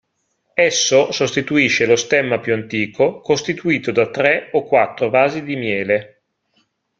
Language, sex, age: Italian, male, 40-49